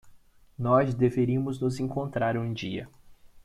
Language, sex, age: Portuguese, male, 30-39